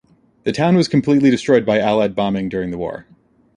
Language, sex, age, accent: English, male, 30-39, United States English